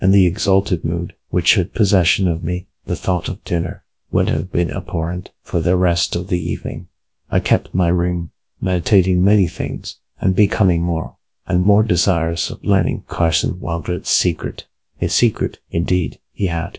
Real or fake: fake